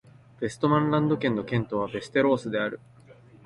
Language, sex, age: Japanese, male, 19-29